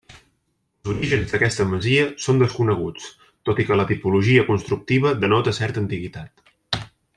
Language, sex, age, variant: Catalan, male, 30-39, Central